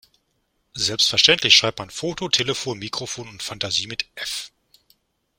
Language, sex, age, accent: German, male, 50-59, Deutschland Deutsch